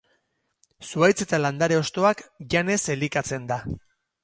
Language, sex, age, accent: Basque, male, 40-49, Mendebalekoa (Araba, Bizkaia, Gipuzkoako mendebaleko herri batzuk)